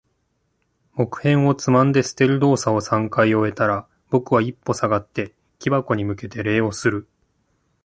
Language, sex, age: Japanese, male, 30-39